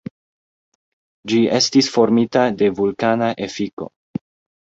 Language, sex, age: Esperanto, male, 19-29